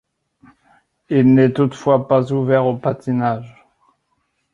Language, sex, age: French, male, 60-69